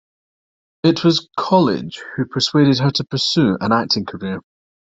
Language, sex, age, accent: English, male, 40-49, Scottish English